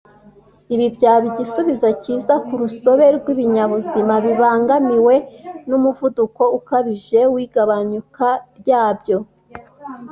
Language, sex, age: Kinyarwanda, female, 40-49